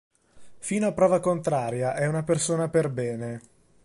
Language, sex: Italian, male